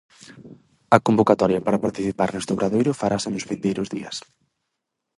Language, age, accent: Galician, under 19, Central (gheada); Oriental (común en zona oriental)